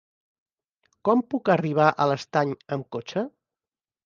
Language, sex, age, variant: Catalan, male, 50-59, Central